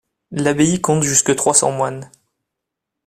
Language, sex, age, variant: French, male, 19-29, Français de métropole